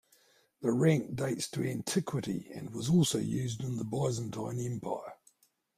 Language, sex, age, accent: English, male, 50-59, New Zealand English